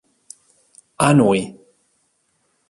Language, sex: Italian, male